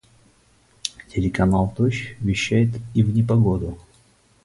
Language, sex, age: Russian, male, 40-49